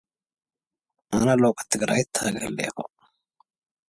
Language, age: English, 30-39